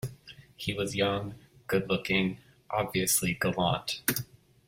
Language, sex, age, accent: English, male, 19-29, United States English